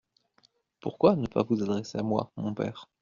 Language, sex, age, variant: French, male, 30-39, Français de métropole